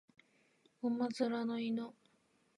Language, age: Japanese, 19-29